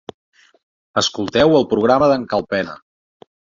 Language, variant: Catalan, Nord-Occidental